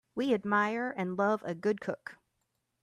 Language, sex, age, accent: English, female, 30-39, United States English